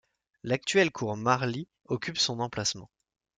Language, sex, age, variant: French, male, 19-29, Français de métropole